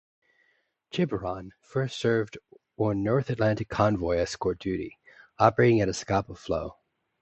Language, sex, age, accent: English, male, 19-29, United States English